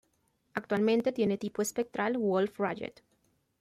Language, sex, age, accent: Spanish, female, 19-29, Caribe: Cuba, Venezuela, Puerto Rico, República Dominicana, Panamá, Colombia caribeña, México caribeño, Costa del golfo de México